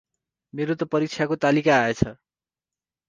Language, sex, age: Nepali, male, 19-29